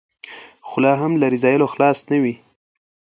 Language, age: Pashto, under 19